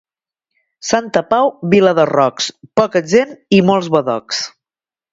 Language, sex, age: Catalan, female, 50-59